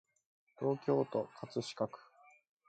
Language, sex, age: Japanese, male, 19-29